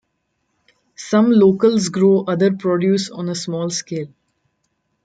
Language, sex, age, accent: English, female, 19-29, India and South Asia (India, Pakistan, Sri Lanka)